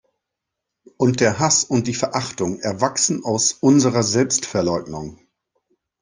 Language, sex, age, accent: German, male, 50-59, Deutschland Deutsch